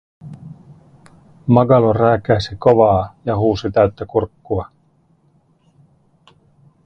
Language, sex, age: Finnish, male, 40-49